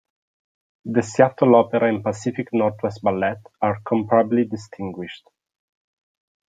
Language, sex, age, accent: English, male, 19-29, England English